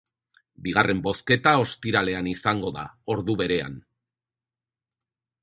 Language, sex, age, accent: Basque, male, 40-49, Erdialdekoa edo Nafarra (Gipuzkoa, Nafarroa)